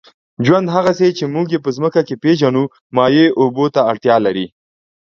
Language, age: Pashto, 30-39